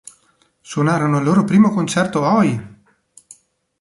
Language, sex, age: Italian, male, 40-49